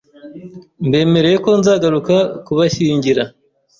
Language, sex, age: Kinyarwanda, male, 30-39